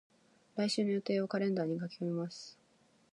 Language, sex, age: Japanese, female, 19-29